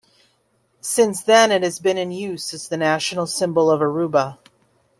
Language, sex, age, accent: English, female, 40-49, United States English